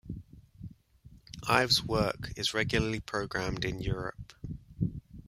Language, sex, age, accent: English, male, 30-39, England English